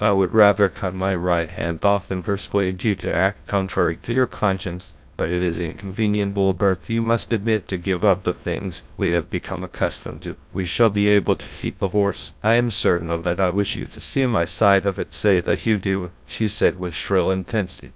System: TTS, GlowTTS